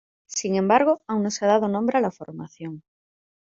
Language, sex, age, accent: Spanish, female, 30-39, España: Norte peninsular (Asturias, Castilla y León, Cantabria, País Vasco, Navarra, Aragón, La Rioja, Guadalajara, Cuenca)